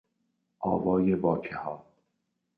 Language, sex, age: Persian, male, 19-29